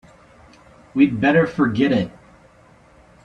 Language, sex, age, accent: English, male, 30-39, United States English